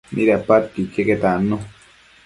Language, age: Matsés, 19-29